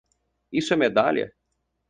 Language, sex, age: Portuguese, male, 19-29